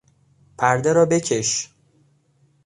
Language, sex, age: Persian, male, 19-29